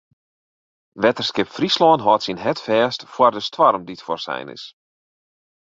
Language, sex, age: Western Frisian, male, 40-49